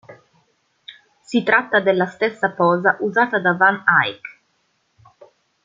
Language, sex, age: Italian, female, 19-29